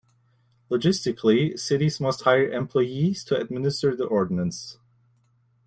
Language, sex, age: English, male, 19-29